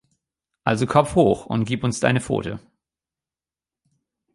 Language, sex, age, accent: German, male, 30-39, Deutschland Deutsch